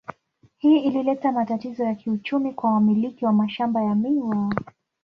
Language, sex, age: Swahili, female, 19-29